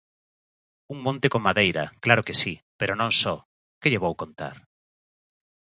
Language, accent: Galician, Oriental (común en zona oriental)